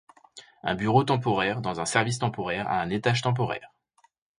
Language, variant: French, Français de métropole